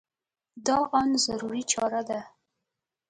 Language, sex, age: Pashto, female, 19-29